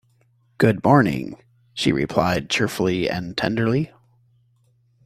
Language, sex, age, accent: English, male, 50-59, United States English